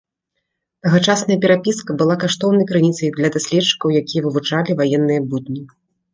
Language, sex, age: Belarusian, female, 30-39